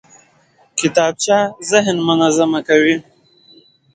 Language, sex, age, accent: Pashto, male, 19-29, معیاري پښتو